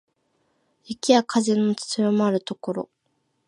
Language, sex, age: Japanese, female, 19-29